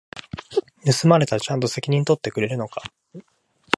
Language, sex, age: Japanese, male, 19-29